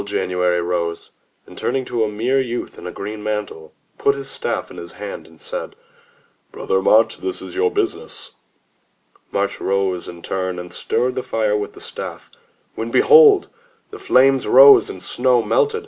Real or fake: real